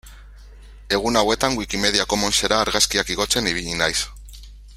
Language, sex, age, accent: Basque, male, 30-39, Mendebalekoa (Araba, Bizkaia, Gipuzkoako mendebaleko herri batzuk)